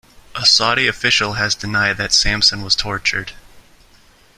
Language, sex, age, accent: English, male, 19-29, United States English